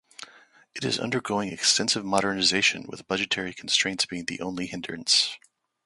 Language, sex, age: English, male, 40-49